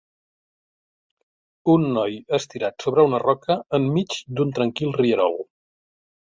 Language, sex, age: Catalan, male, 60-69